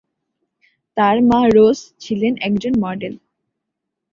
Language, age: Bengali, 19-29